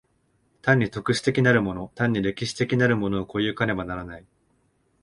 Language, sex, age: Japanese, male, 19-29